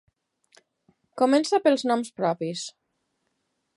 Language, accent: Catalan, valencià